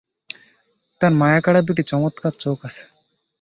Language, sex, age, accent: Bengali, male, 19-29, শুদ্ধ